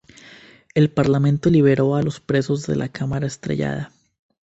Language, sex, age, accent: Spanish, male, 19-29, Andino-Pacífico: Colombia, Perú, Ecuador, oeste de Bolivia y Venezuela andina